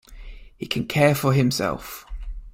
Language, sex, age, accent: English, male, 19-29, England English